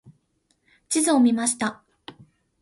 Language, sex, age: Japanese, female, 19-29